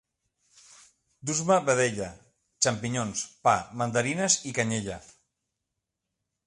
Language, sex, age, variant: Catalan, male, 50-59, Central